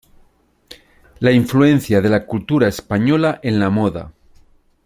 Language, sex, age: Spanish, male, 40-49